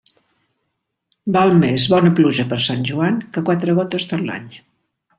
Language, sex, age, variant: Catalan, female, 70-79, Central